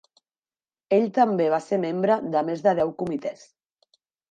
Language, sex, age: Catalan, female, 30-39